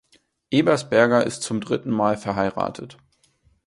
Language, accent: German, Deutschland Deutsch